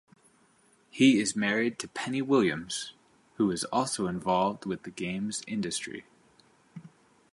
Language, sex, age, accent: English, male, 30-39, United States English